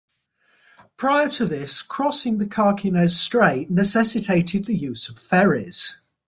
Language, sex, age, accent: English, male, 60-69, England English